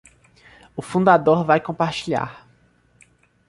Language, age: Portuguese, under 19